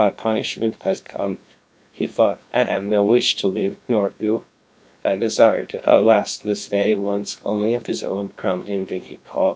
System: TTS, GlowTTS